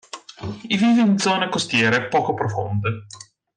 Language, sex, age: Italian, male, 19-29